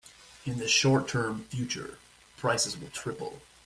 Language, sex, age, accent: English, male, 40-49, United States English